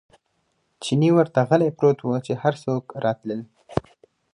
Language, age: Pashto, 19-29